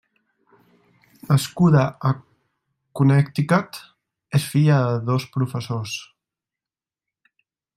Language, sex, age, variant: Catalan, male, 19-29, Central